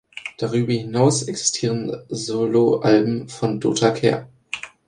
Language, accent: German, Deutschland Deutsch